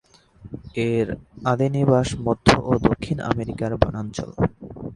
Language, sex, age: Bengali, male, 19-29